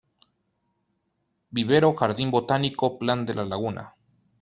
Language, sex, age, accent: Spanish, male, 19-29, América central